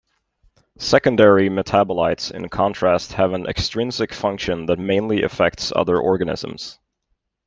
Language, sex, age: English, male, 30-39